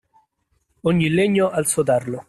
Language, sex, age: Italian, male, 19-29